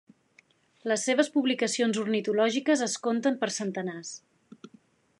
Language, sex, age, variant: Catalan, female, 40-49, Central